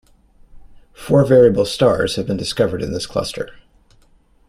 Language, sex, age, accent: English, male, 40-49, United States English